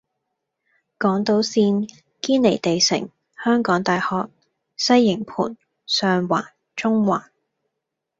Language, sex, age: Cantonese, female, 19-29